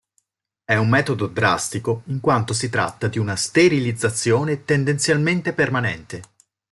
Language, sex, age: Italian, male, 40-49